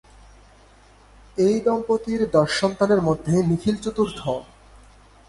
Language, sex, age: Bengali, male, 19-29